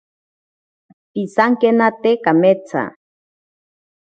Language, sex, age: Ashéninka Perené, female, 30-39